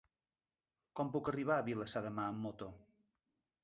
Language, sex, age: Catalan, male, 40-49